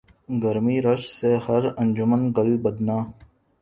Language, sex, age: Urdu, male, 19-29